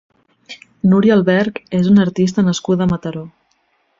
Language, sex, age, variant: Catalan, female, 19-29, Central